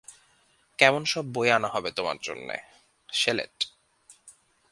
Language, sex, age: Bengali, male, 19-29